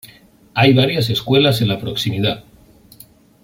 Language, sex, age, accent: Spanish, male, 50-59, España: Norte peninsular (Asturias, Castilla y León, Cantabria, País Vasco, Navarra, Aragón, La Rioja, Guadalajara, Cuenca)